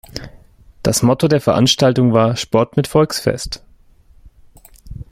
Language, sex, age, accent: German, male, 30-39, Deutschland Deutsch